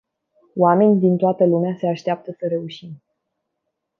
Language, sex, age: Romanian, female, 19-29